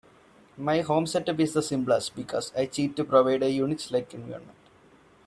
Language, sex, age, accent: English, male, 19-29, India and South Asia (India, Pakistan, Sri Lanka)